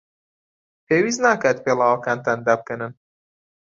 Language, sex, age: Central Kurdish, male, 19-29